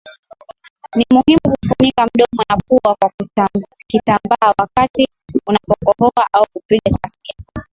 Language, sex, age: Swahili, female, 19-29